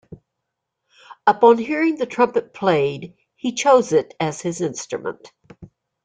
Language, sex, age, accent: English, female, 60-69, United States English